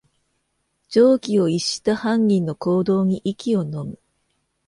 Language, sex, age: Japanese, female, 40-49